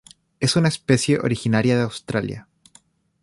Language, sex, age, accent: Spanish, male, 19-29, Chileno: Chile, Cuyo